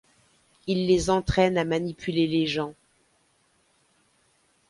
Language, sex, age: French, female, 50-59